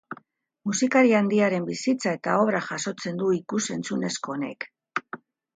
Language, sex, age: Basque, female, 60-69